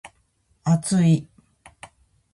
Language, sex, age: Japanese, female, 40-49